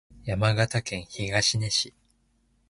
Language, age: Japanese, 19-29